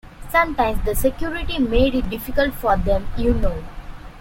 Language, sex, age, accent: English, female, 19-29, India and South Asia (India, Pakistan, Sri Lanka)